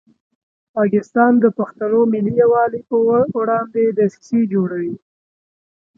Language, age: Pashto, 19-29